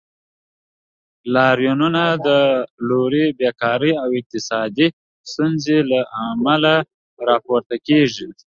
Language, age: Pashto, 19-29